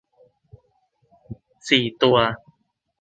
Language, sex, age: Thai, male, 19-29